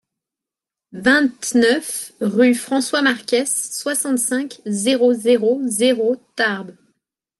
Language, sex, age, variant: French, female, 19-29, Français de métropole